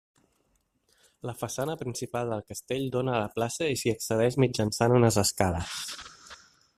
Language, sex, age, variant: Catalan, male, 30-39, Central